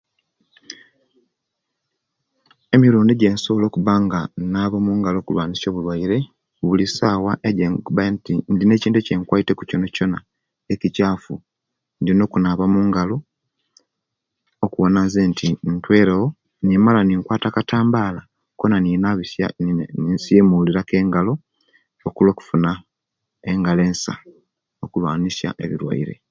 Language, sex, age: Kenyi, male, 40-49